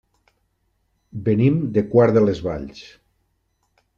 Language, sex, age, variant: Catalan, male, 40-49, Nord-Occidental